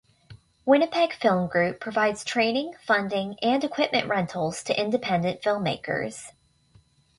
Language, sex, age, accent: English, female, under 19, United States English